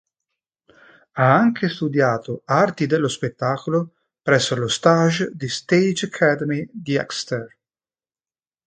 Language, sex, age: Italian, male, 40-49